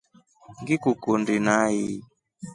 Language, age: Rombo, 19-29